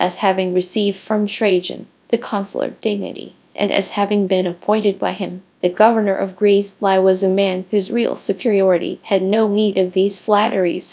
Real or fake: fake